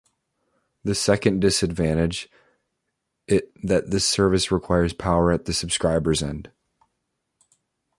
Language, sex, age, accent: English, male, 19-29, United States English